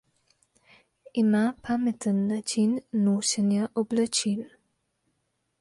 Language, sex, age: Slovenian, female, 19-29